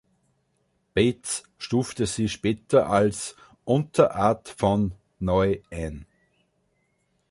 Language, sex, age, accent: German, male, 30-39, Österreichisches Deutsch